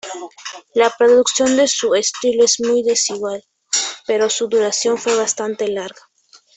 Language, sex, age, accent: Spanish, female, 19-29, España: Norte peninsular (Asturias, Castilla y León, Cantabria, País Vasco, Navarra, Aragón, La Rioja, Guadalajara, Cuenca)